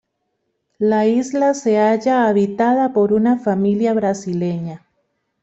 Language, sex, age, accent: Spanish, female, 40-49, América central